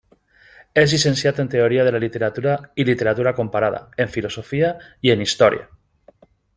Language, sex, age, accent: Catalan, male, 40-49, valencià